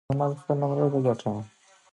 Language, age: Pashto, 19-29